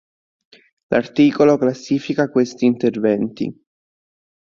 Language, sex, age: Italian, male, 19-29